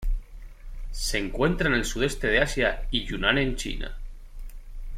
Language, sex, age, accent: Spanish, male, 19-29, España: Norte peninsular (Asturias, Castilla y León, Cantabria, País Vasco, Navarra, Aragón, La Rioja, Guadalajara, Cuenca)